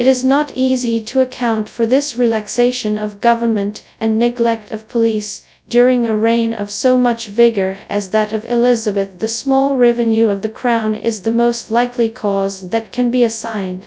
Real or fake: fake